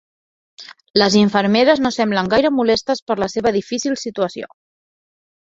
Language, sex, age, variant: Catalan, female, 19-29, Central